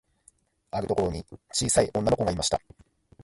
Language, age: Japanese, 30-39